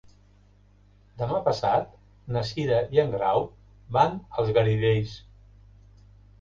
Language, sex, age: Catalan, male, 60-69